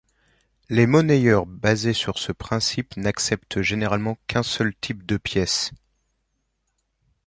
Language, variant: French, Français de métropole